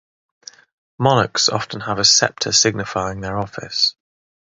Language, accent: English, England English